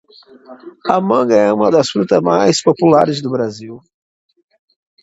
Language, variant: Portuguese, Portuguese (Brasil)